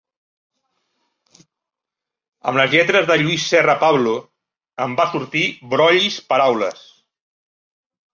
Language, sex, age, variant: Catalan, male, 40-49, Central